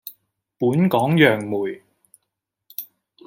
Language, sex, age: Cantonese, male, 30-39